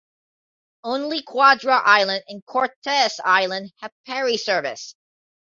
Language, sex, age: English, male, 19-29